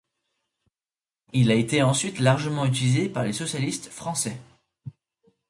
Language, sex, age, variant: French, male, 19-29, Français de métropole